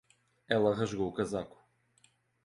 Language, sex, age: Portuguese, male, 40-49